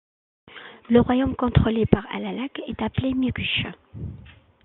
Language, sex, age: French, female, 40-49